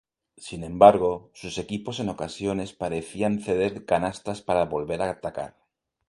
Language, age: Spanish, 40-49